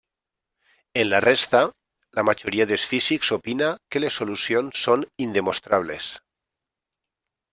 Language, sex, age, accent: Catalan, male, 40-49, valencià